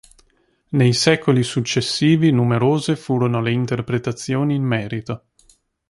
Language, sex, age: Italian, male, 30-39